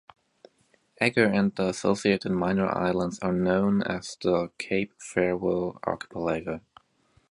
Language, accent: English, United States English